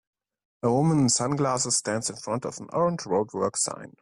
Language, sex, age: English, male, 19-29